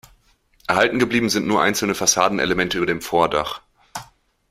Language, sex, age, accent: German, male, 19-29, Deutschland Deutsch